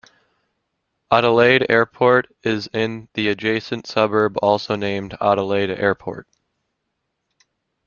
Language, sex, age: English, male, 19-29